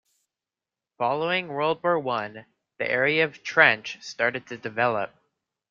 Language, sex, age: English, male, under 19